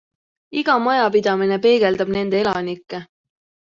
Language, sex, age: Estonian, male, 19-29